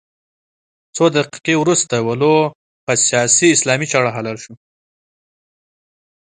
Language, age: Pashto, 19-29